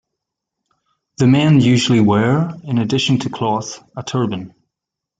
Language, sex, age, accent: English, male, 40-49, Irish English